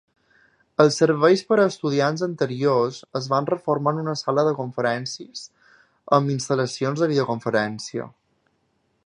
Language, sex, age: Catalan, male, 19-29